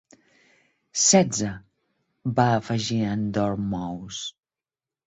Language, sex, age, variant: Catalan, female, 50-59, Central